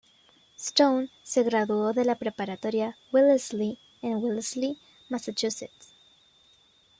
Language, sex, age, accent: Spanish, female, under 19, España: Centro-Sur peninsular (Madrid, Toledo, Castilla-La Mancha)